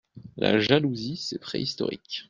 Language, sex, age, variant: French, male, 30-39, Français de métropole